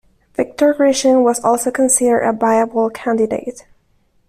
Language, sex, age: English, female, 19-29